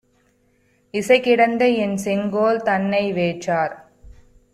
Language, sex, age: Tamil, female, 19-29